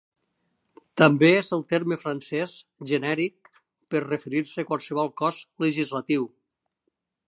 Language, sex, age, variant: Catalan, male, 60-69, Nord-Occidental